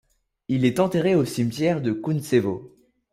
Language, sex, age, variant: French, male, under 19, Français de métropole